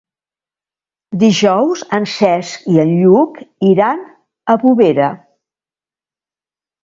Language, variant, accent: Catalan, Central, central